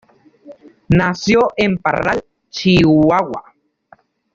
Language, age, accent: Spanish, 50-59, Caribe: Cuba, Venezuela, Puerto Rico, República Dominicana, Panamá, Colombia caribeña, México caribeño, Costa del golfo de México